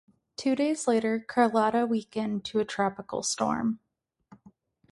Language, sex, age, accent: English, female, 19-29, United States English